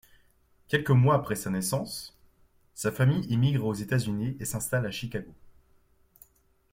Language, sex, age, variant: French, male, 19-29, Français de métropole